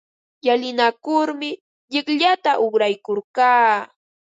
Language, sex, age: Ambo-Pasco Quechua, female, 30-39